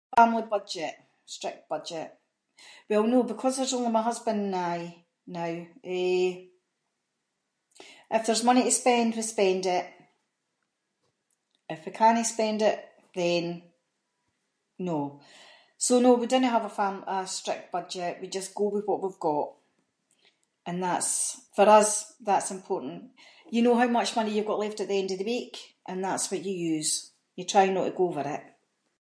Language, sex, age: Scots, female, 50-59